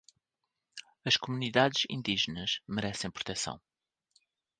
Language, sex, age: Portuguese, male, 40-49